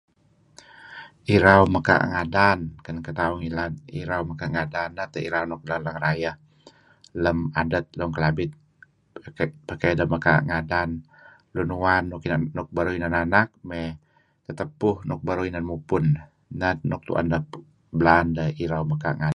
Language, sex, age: Kelabit, male, 50-59